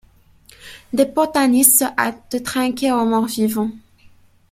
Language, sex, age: French, female, under 19